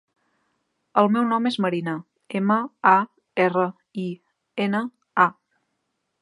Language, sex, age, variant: Catalan, female, 30-39, Central